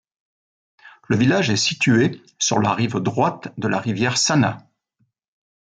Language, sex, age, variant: French, male, 50-59, Français de métropole